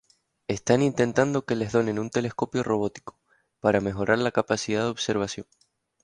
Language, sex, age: Spanish, male, 19-29